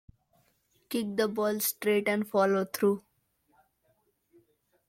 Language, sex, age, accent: English, male, under 19, United States English